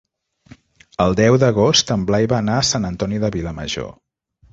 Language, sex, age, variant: Catalan, male, 40-49, Central